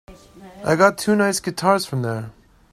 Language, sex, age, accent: English, male, 30-39, United States English